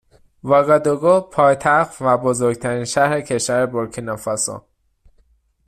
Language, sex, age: Persian, male, 19-29